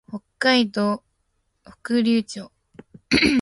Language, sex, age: Japanese, female, under 19